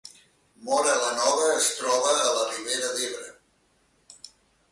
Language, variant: Catalan, Central